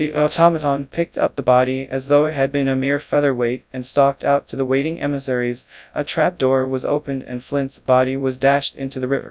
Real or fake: fake